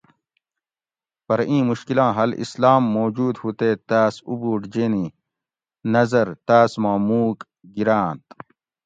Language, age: Gawri, 40-49